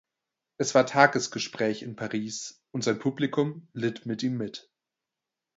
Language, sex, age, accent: German, male, 19-29, Deutschland Deutsch